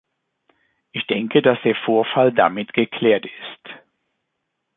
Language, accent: German, Deutschland Deutsch